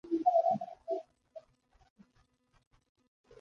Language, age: English, 19-29